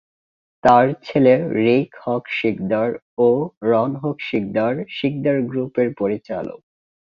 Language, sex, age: Bengali, male, 19-29